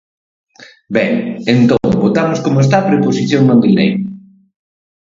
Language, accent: Galician, Oriental (común en zona oriental)